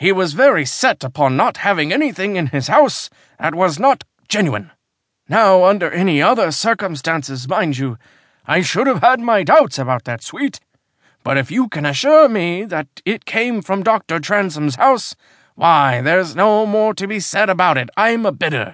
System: none